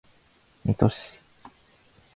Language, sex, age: Japanese, male, 19-29